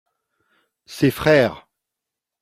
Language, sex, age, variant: French, male, 40-49, Français d'Europe